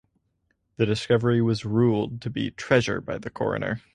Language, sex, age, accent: English, male, under 19, United States English